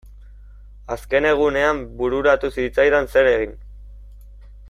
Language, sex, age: Basque, male, 19-29